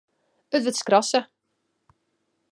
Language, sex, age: Western Frisian, female, 30-39